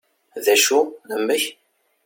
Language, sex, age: Kabyle, male, 30-39